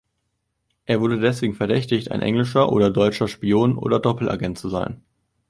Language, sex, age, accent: German, male, 19-29, Deutschland Deutsch